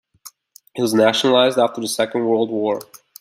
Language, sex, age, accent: English, male, 19-29, United States English